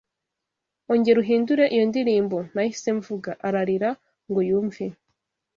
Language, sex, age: Kinyarwanda, female, 30-39